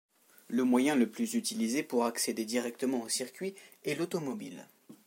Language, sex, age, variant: French, male, under 19, Français de métropole